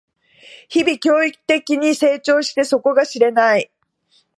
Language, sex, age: Japanese, female, 50-59